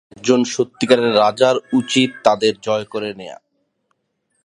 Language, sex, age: Bengali, male, 30-39